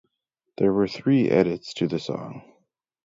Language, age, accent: English, 30-39, United States English